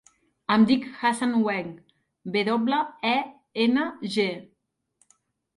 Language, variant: Catalan, Nord-Occidental